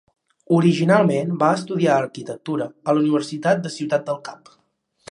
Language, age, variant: Catalan, under 19, Central